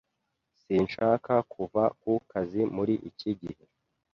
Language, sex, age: Kinyarwanda, male, 19-29